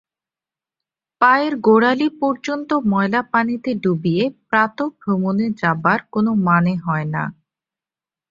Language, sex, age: Bengali, female, 19-29